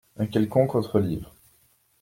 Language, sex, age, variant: French, male, 19-29, Français de métropole